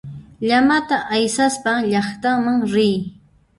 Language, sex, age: Puno Quechua, female, 19-29